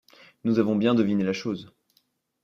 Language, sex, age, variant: French, male, 19-29, Français de métropole